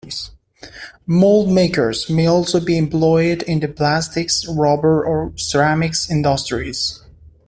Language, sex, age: English, male, 19-29